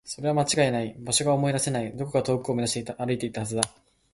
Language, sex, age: Japanese, male, 19-29